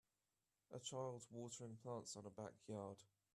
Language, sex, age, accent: English, male, 19-29, England English